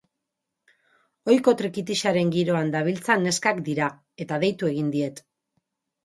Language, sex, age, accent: Basque, female, 40-49, Mendebalekoa (Araba, Bizkaia, Gipuzkoako mendebaleko herri batzuk)